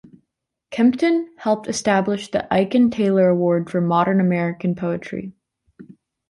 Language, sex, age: English, female, under 19